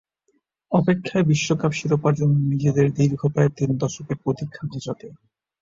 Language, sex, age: Bengali, male, 30-39